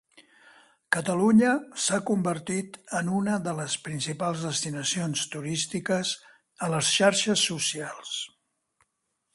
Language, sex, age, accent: Catalan, male, 60-69, Barceloní